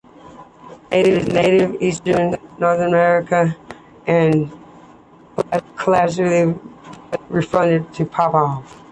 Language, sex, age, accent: English, female, 30-39, United States English